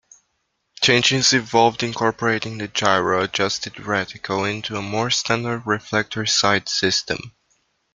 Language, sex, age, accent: English, male, 19-29, United States English